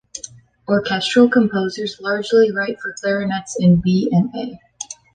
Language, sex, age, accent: English, female, 19-29, Canadian English